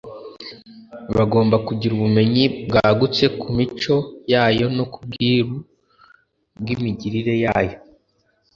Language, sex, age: Kinyarwanda, male, under 19